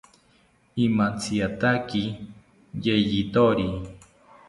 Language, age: South Ucayali Ashéninka, 40-49